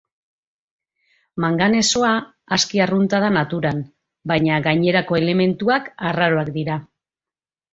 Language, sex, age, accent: Basque, female, 40-49, Mendebalekoa (Araba, Bizkaia, Gipuzkoako mendebaleko herri batzuk)